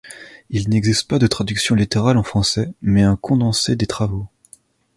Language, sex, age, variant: French, male, 19-29, Français de métropole